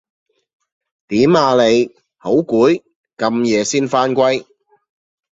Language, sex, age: Cantonese, male, 40-49